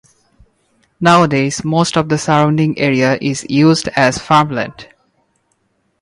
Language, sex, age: English, male, 19-29